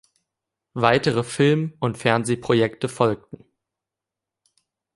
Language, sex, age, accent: German, male, under 19, Deutschland Deutsch